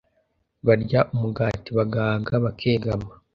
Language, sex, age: Kinyarwanda, male, under 19